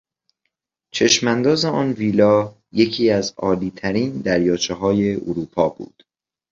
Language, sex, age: Persian, male, under 19